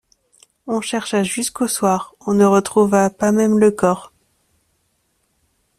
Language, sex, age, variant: French, female, 30-39, Français de métropole